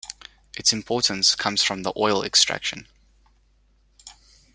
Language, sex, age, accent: English, male, 30-39, Southern African (South Africa, Zimbabwe, Namibia)